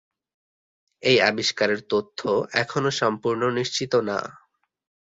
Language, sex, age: Bengali, male, 19-29